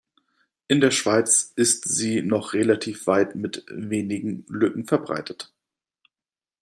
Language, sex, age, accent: German, male, 30-39, Deutschland Deutsch